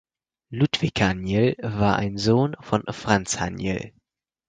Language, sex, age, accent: German, male, under 19, Deutschland Deutsch